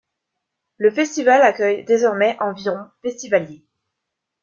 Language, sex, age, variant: French, female, under 19, Français de métropole